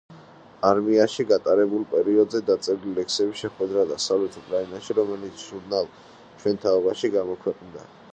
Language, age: Georgian, 19-29